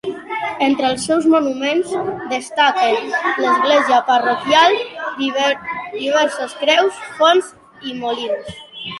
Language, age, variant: Catalan, under 19, Central